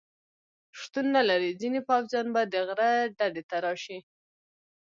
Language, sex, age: Pashto, female, 19-29